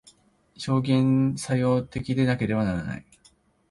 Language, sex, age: Japanese, male, 19-29